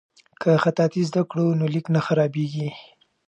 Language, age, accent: Pashto, 19-29, پکتیا ولایت، احمدزی